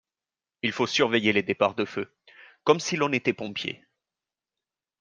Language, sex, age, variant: French, male, 19-29, Français de métropole